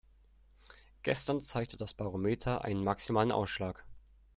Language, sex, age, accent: German, male, under 19, Deutschland Deutsch